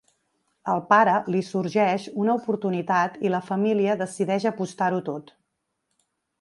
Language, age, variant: Catalan, 40-49, Central